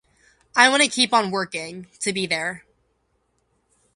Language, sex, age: English, female, under 19